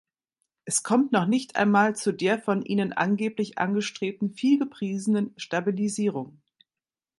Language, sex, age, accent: German, female, 50-59, Deutschland Deutsch